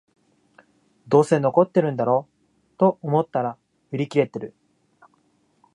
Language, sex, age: Japanese, male, 19-29